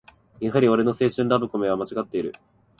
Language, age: Japanese, 19-29